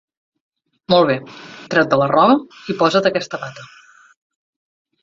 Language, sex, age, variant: Catalan, female, 40-49, Central